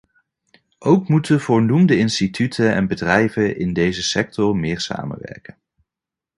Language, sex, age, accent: Dutch, male, 30-39, Nederlands Nederlands